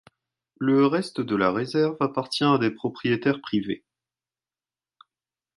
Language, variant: French, Français de métropole